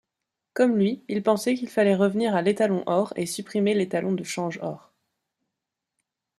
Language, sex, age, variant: French, female, 30-39, Français de métropole